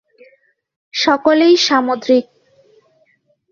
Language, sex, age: Bengali, female, 19-29